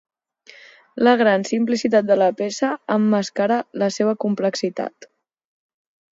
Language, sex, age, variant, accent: Catalan, female, 19-29, Central, central